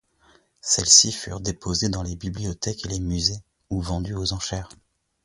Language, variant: French, Français de métropole